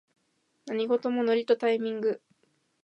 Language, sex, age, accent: Japanese, female, 19-29, 標準語